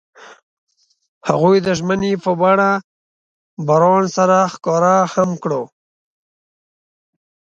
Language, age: Pashto, 30-39